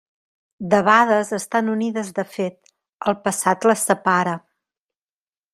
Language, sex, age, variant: Catalan, female, 40-49, Central